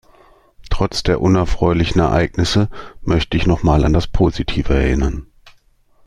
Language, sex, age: German, male, 50-59